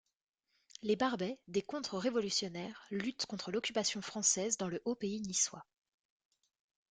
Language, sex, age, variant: French, female, 19-29, Français de métropole